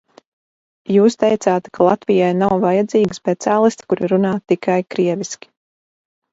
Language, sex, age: Latvian, female, 40-49